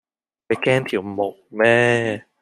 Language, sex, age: Cantonese, male, 19-29